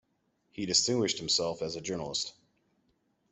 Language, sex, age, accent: English, male, 30-39, United States English